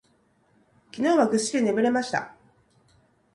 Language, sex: Japanese, female